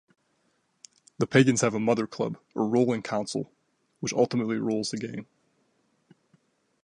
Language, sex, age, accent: English, male, 19-29, United States English